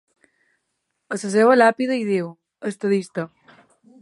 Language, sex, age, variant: Catalan, female, 19-29, Balear